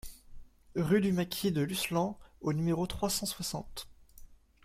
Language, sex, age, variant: French, male, 19-29, Français de métropole